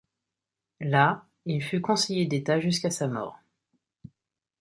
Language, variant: French, Français de métropole